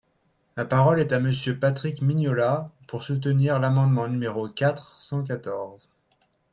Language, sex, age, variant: French, male, 19-29, Français de métropole